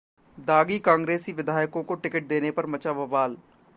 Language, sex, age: Hindi, male, 19-29